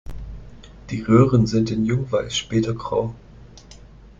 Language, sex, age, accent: German, male, 19-29, Deutschland Deutsch